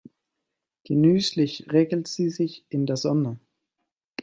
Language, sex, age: German, male, 30-39